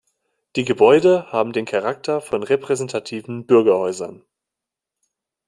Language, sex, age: German, male, 19-29